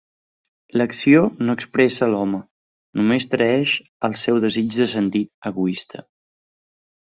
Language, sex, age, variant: Catalan, male, 19-29, Central